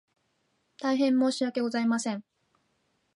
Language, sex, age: Japanese, female, 19-29